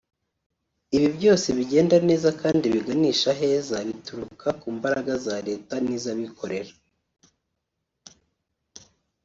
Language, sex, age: Kinyarwanda, male, 30-39